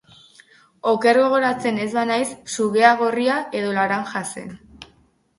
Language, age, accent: Basque, under 19, Mendebalekoa (Araba, Bizkaia, Gipuzkoako mendebaleko herri batzuk)